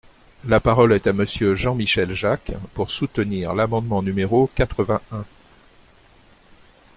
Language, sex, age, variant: French, male, 60-69, Français de métropole